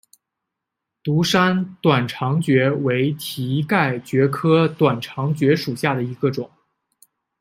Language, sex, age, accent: Chinese, male, 19-29, 出生地：江苏省